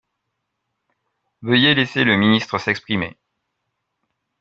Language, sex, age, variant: French, male, 50-59, Français de métropole